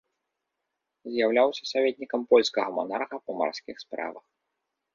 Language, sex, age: Belarusian, male, 30-39